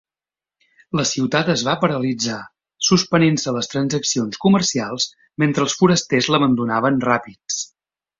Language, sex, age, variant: Catalan, male, 30-39, Central